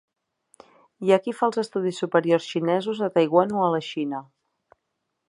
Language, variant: Catalan, Nord-Occidental